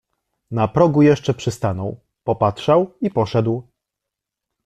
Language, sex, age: Polish, male, 19-29